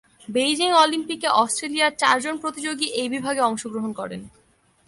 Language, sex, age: Bengali, female, under 19